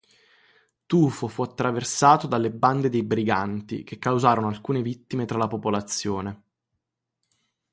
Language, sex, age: Italian, male, 19-29